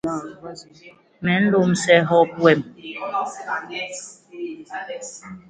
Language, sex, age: Basaa, female, 30-39